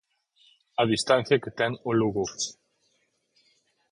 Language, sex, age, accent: Galician, male, 30-39, Central (gheada)